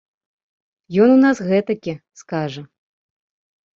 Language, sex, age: Belarusian, female, 30-39